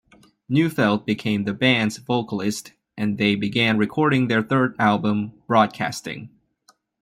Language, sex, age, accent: English, male, 19-29, United States English